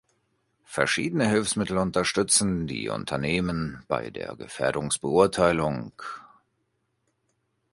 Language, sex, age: German, male, 40-49